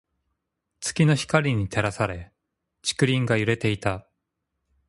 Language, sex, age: Japanese, male, 30-39